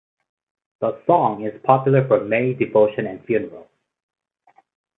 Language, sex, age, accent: English, male, 30-39, Canadian English